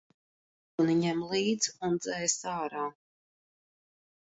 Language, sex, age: Latvian, female, 50-59